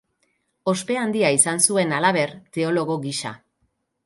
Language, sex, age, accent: Basque, female, 50-59, Mendebalekoa (Araba, Bizkaia, Gipuzkoako mendebaleko herri batzuk)